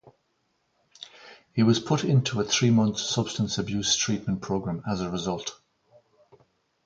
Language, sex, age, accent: English, male, 50-59, Irish English